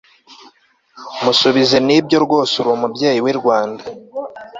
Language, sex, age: Kinyarwanda, male, 19-29